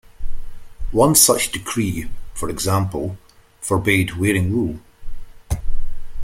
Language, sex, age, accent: English, male, 50-59, Scottish English